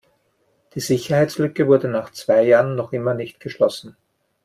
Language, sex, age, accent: German, male, 50-59, Österreichisches Deutsch